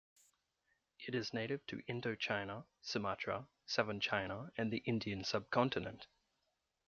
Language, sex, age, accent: English, male, under 19, Australian English